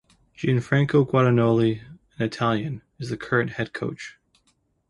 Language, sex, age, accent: English, male, 30-39, United States English